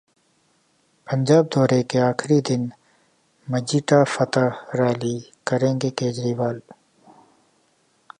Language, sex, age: Hindi, male, 40-49